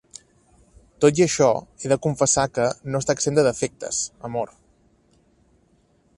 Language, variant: Catalan, Nord-Occidental